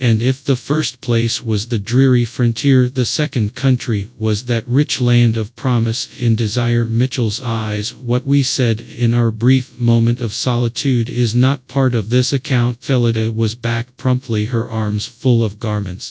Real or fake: fake